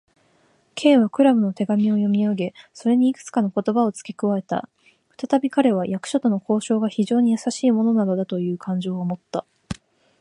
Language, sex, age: Japanese, female, 19-29